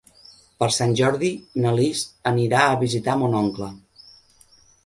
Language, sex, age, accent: Catalan, female, 50-59, nord-oriental